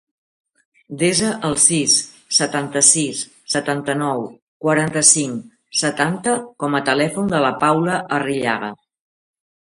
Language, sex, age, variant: Catalan, female, 50-59, Central